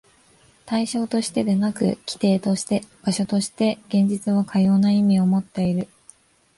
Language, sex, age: Japanese, female, 19-29